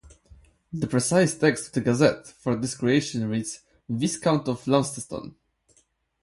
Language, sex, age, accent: English, male, 30-39, United States English